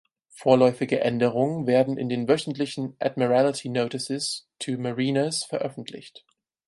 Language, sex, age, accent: German, male, 19-29, Deutschland Deutsch